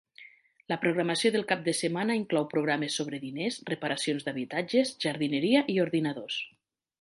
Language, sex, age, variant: Catalan, female, 40-49, Nord-Occidental